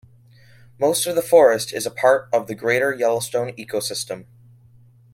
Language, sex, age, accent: English, male, under 19, United States English